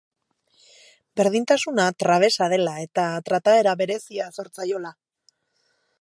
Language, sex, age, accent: Basque, female, 30-39, Erdialdekoa edo Nafarra (Gipuzkoa, Nafarroa)